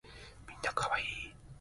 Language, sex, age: Japanese, male, 19-29